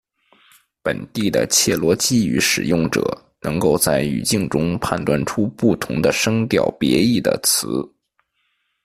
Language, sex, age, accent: Chinese, male, 19-29, 出生地：北京市